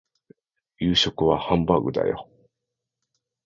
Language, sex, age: Japanese, male, 40-49